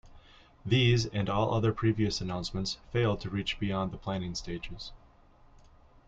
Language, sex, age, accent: English, male, 30-39, United States English